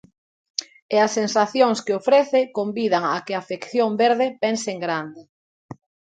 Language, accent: Galician, Normativo (estándar)